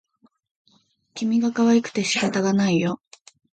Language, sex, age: Japanese, female, 19-29